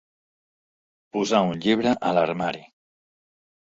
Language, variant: Catalan, Central